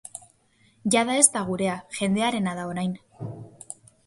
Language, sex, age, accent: Basque, female, 30-39, Mendebalekoa (Araba, Bizkaia, Gipuzkoako mendebaleko herri batzuk)